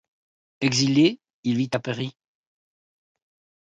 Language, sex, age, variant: French, male, 60-69, Français de métropole